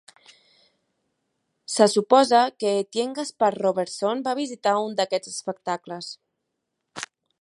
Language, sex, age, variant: Catalan, female, 19-29, Central